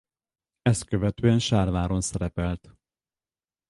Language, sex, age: Hungarian, male, 50-59